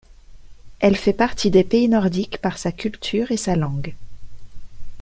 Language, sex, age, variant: French, female, 40-49, Français de métropole